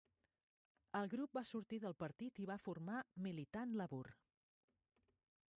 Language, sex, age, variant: Catalan, female, 40-49, Central